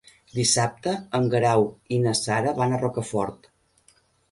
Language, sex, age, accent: Catalan, female, 50-59, nord-oriental